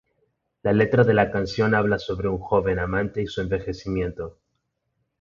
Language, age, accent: Spanish, 40-49, México